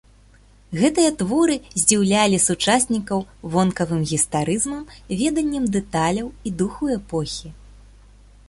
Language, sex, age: Belarusian, female, 30-39